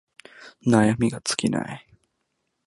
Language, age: Japanese, 19-29